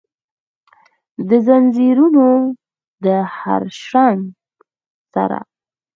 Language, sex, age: Pashto, female, 19-29